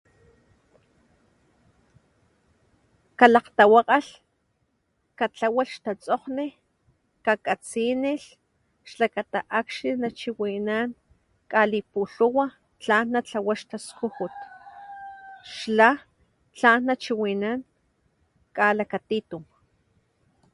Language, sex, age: Papantla Totonac, female, 40-49